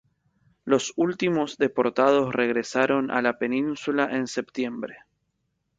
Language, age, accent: Spanish, 19-29, Rioplatense: Argentina, Uruguay, este de Bolivia, Paraguay